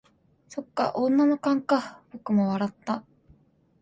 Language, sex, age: Japanese, female, 19-29